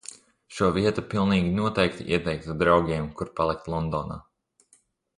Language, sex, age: Latvian, male, under 19